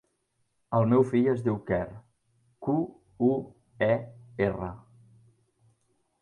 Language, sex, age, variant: Catalan, male, 19-29, Central